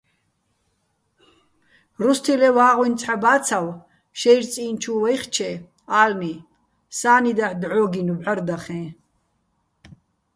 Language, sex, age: Bats, female, 30-39